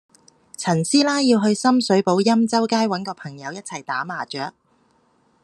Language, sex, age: Cantonese, female, under 19